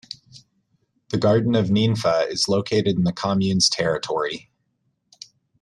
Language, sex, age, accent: English, male, 30-39, United States English